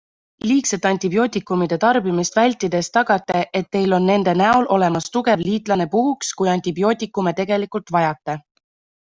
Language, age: Estonian, 19-29